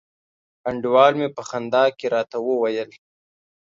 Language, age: Pashto, 19-29